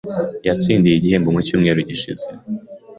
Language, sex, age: Kinyarwanda, male, 19-29